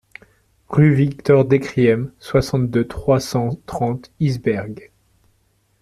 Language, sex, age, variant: French, male, 19-29, Français de métropole